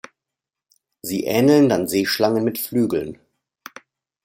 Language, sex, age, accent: German, male, 50-59, Deutschland Deutsch